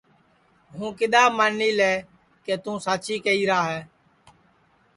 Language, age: Sansi, 19-29